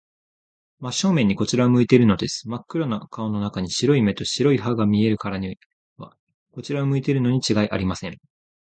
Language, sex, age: Japanese, male, 19-29